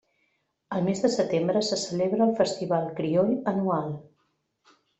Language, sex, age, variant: Catalan, female, 40-49, Central